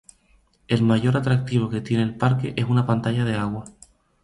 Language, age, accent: Spanish, 19-29, España: Islas Canarias